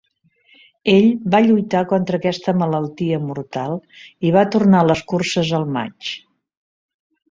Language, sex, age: Catalan, female, 70-79